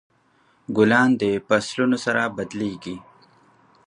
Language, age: Pashto, 30-39